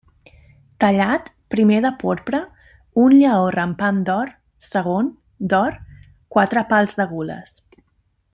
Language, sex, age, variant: Catalan, female, 30-39, Central